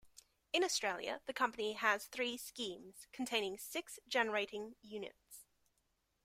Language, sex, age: English, female, 19-29